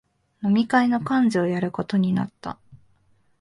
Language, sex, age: Japanese, female, 19-29